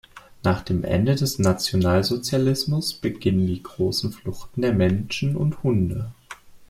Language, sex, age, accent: German, male, 19-29, Deutschland Deutsch